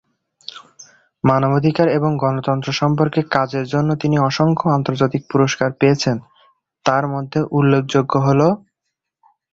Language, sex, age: Bengali, male, 19-29